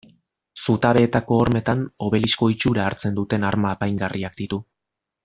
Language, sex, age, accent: Basque, male, 30-39, Mendebalekoa (Araba, Bizkaia, Gipuzkoako mendebaleko herri batzuk)